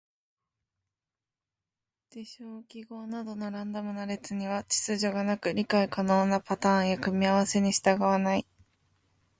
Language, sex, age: Japanese, female, 19-29